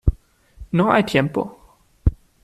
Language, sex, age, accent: Spanish, male, under 19, España: Centro-Sur peninsular (Madrid, Toledo, Castilla-La Mancha)